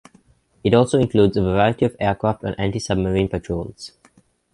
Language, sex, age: English, male, under 19